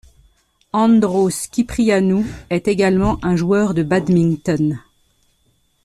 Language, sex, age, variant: French, female, 50-59, Français de métropole